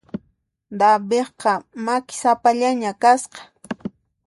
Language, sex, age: Puno Quechua, female, 30-39